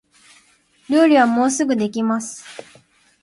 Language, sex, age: Japanese, female, 19-29